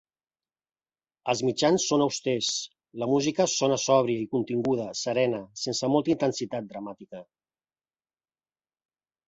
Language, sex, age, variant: Catalan, male, 40-49, Central